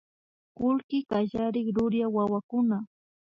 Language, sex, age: Imbabura Highland Quichua, female, 19-29